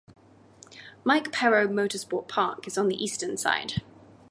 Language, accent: English, England English